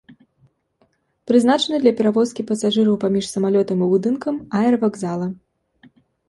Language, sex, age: Belarusian, female, 19-29